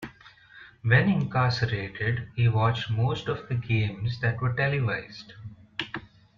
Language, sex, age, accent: English, male, 19-29, India and South Asia (India, Pakistan, Sri Lanka)